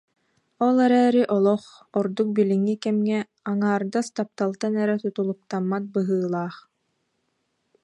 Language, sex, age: Yakut, female, 19-29